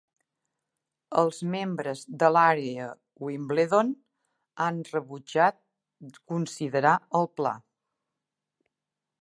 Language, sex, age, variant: Catalan, female, 50-59, Nord-Occidental